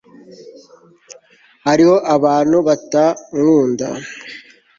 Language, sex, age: Kinyarwanda, male, 19-29